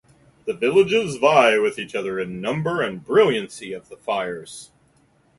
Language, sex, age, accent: English, male, 40-49, United States English